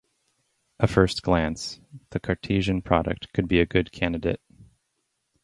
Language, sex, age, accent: English, male, 30-39, United States English